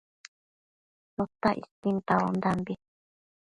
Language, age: Matsés, 30-39